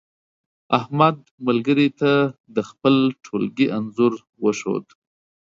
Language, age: Pashto, 30-39